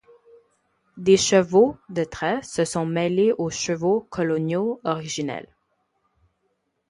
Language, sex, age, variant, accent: French, female, 19-29, Français d'Amérique du Nord, Français du Canada